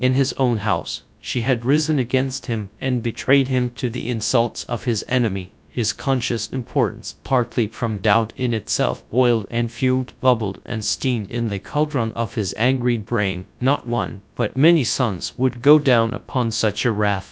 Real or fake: fake